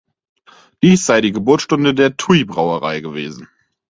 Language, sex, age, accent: German, male, 19-29, Deutschland Deutsch